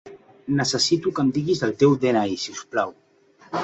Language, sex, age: Catalan, male, 30-39